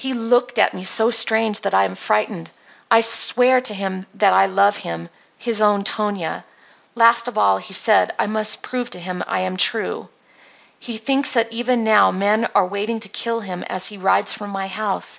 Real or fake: real